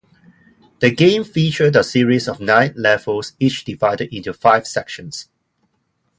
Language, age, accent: English, 30-39, Hong Kong English